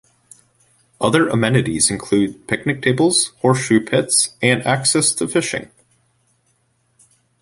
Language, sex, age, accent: English, male, 19-29, United States English